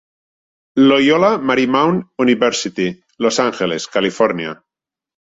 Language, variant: Catalan, Central